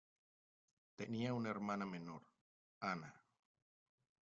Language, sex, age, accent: Spanish, male, 30-39, México